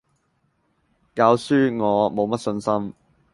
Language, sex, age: Cantonese, male, 19-29